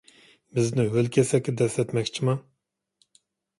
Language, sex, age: Uyghur, male, 40-49